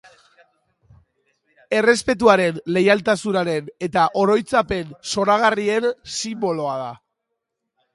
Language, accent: Basque, Mendebalekoa (Araba, Bizkaia, Gipuzkoako mendebaleko herri batzuk)